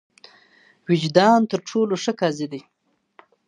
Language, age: Pashto, 19-29